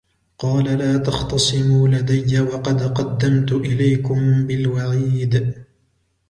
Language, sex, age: Arabic, male, 19-29